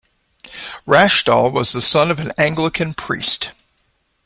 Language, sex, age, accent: English, male, 40-49, United States English